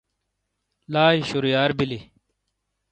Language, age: Shina, 30-39